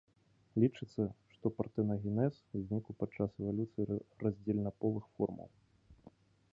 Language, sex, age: Belarusian, male, 19-29